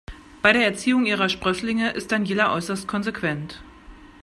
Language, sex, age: German, female, 30-39